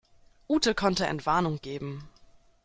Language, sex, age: German, female, 19-29